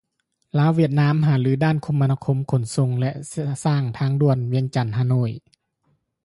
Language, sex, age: Lao, male, 30-39